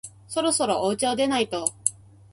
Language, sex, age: Japanese, female, 30-39